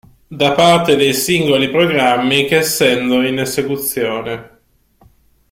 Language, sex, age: Italian, male, 30-39